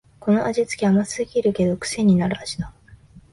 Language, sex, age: Japanese, female, 19-29